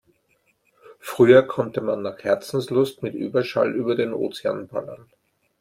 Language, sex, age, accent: German, male, 50-59, Österreichisches Deutsch